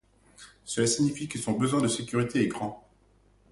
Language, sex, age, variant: French, male, 40-49, Français de métropole